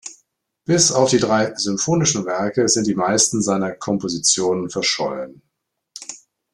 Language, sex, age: German, male, 50-59